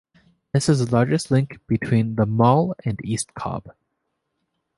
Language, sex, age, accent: English, male, 19-29, Canadian English